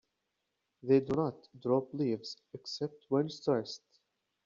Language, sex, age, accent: English, male, 19-29, United States English